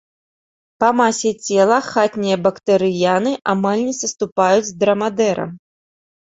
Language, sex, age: Belarusian, female, 30-39